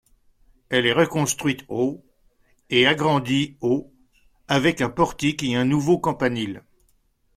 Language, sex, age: French, male, 60-69